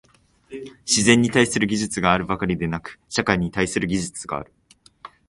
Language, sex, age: Japanese, male, 19-29